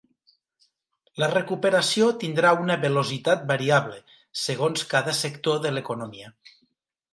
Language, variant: Catalan, Nord-Occidental